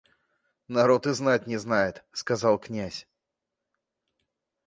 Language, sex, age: Russian, male, 30-39